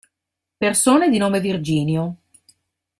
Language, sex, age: Italian, female, 40-49